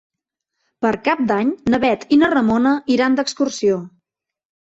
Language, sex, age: Catalan, female, 30-39